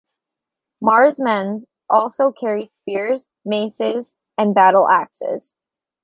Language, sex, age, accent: English, female, 19-29, United States English